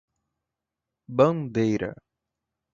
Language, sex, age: Portuguese, male, 19-29